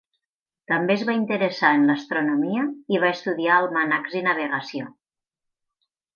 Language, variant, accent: Catalan, Nord-Occidental, Tortosí